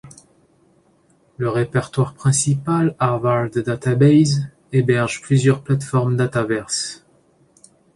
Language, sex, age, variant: French, male, 30-39, Français de métropole